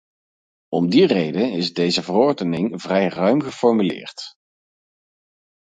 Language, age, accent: Dutch, 30-39, Nederlands Nederlands